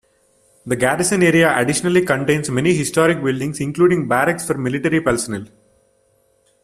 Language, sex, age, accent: English, male, 19-29, India and South Asia (India, Pakistan, Sri Lanka)